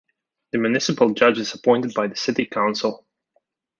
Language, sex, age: English, male, 19-29